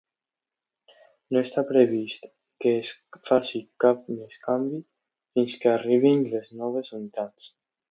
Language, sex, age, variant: Catalan, male, under 19, Alacantí